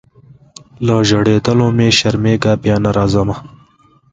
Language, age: Pashto, 19-29